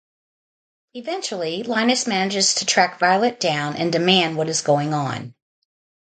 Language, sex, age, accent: English, female, 60-69, United States English